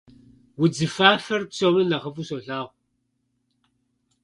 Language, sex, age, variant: Kabardian, male, 50-59, Адыгэбзэ (Къэбэрдей, Кирил, псоми зэдай)